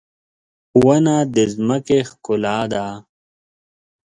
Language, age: Pashto, 30-39